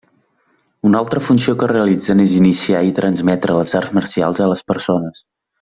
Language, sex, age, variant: Catalan, male, 19-29, Central